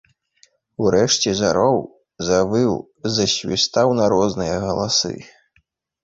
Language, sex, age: Belarusian, male, 19-29